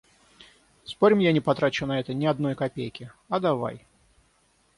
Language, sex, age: Russian, male, 30-39